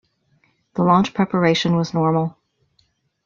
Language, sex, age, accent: English, female, 50-59, United States English